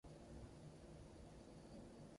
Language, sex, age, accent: Spanish, male, under 19, España: Centro-Sur peninsular (Madrid, Toledo, Castilla-La Mancha)